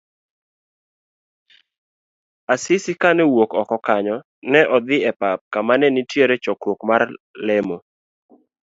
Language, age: Luo (Kenya and Tanzania), 19-29